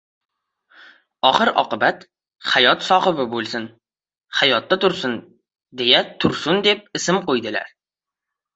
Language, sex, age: Uzbek, female, 30-39